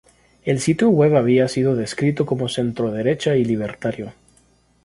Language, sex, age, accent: Spanish, male, 30-39, América central